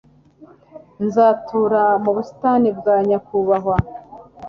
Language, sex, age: Kinyarwanda, female, 40-49